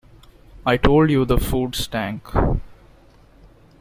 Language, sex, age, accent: English, male, 19-29, India and South Asia (India, Pakistan, Sri Lanka)